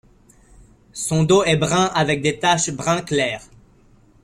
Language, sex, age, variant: French, male, 30-39, Français de métropole